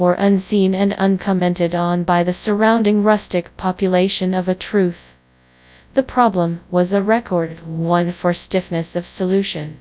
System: TTS, FastPitch